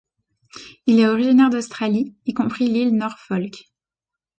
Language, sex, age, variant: French, female, 30-39, Français de métropole